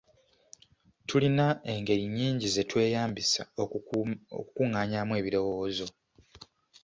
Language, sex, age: Ganda, male, 19-29